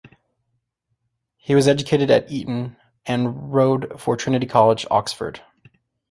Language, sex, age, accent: English, male, 19-29, United States English